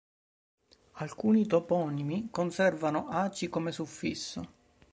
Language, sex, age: Italian, male, 30-39